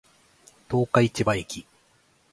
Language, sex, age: Japanese, male, 40-49